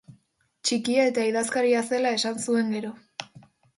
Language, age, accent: Basque, under 19, Mendebalekoa (Araba, Bizkaia, Gipuzkoako mendebaleko herri batzuk)